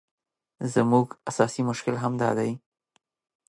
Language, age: Pashto, 19-29